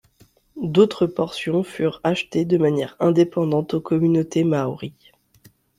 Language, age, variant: French, 19-29, Français de métropole